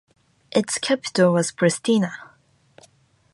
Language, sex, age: English, female, 19-29